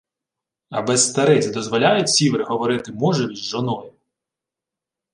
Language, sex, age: Ukrainian, male, 30-39